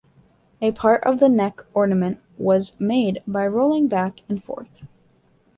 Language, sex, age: English, female, 19-29